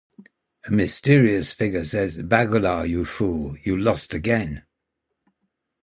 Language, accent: English, England English